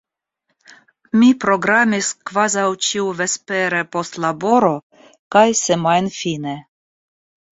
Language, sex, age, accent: Esperanto, female, 40-49, Internacia